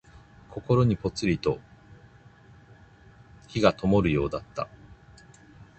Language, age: Japanese, 40-49